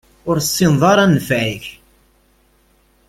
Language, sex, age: Kabyle, male, 30-39